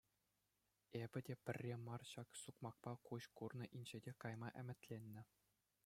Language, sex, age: Chuvash, male, under 19